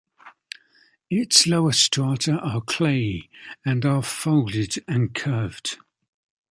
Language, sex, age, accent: English, male, 40-49, England English